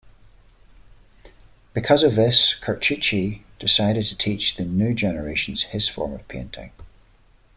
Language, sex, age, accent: English, male, 40-49, Irish English